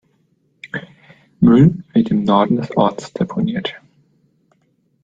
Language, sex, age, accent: German, male, 30-39, Deutschland Deutsch